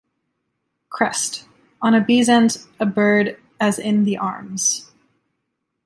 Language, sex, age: English, female, 19-29